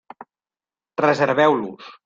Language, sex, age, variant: Catalan, male, 40-49, Central